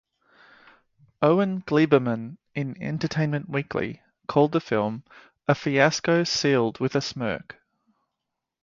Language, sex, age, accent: English, male, 30-39, Australian English